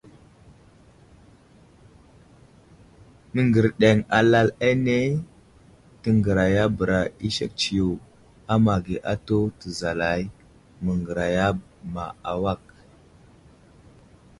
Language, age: Wuzlam, 19-29